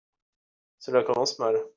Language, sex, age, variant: French, male, 19-29, Français de métropole